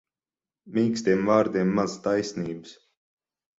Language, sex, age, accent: Latvian, male, 30-39, Riga; Dzimtā valoda; nav